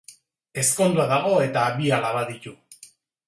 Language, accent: Basque, Erdialdekoa edo Nafarra (Gipuzkoa, Nafarroa)